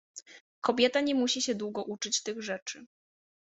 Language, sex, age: Polish, female, 30-39